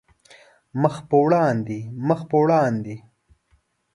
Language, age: Pashto, 19-29